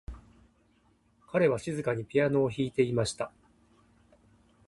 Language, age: Japanese, 50-59